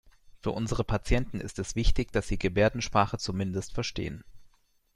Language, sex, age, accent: German, male, 19-29, Deutschland Deutsch